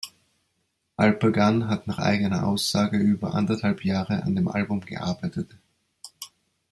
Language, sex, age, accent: German, male, 40-49, Österreichisches Deutsch